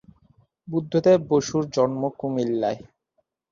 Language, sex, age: Bengali, male, under 19